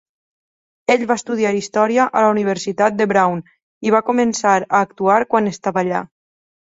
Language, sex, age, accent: Catalan, female, 30-39, valencià